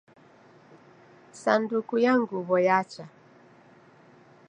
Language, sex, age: Taita, female, 60-69